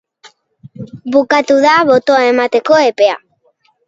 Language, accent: Basque, Mendebalekoa (Araba, Bizkaia, Gipuzkoako mendebaleko herri batzuk)